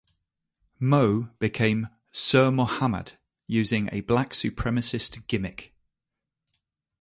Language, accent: English, England English